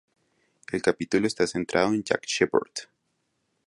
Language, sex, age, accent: Spanish, male, 19-29, Andino-Pacífico: Colombia, Perú, Ecuador, oeste de Bolivia y Venezuela andina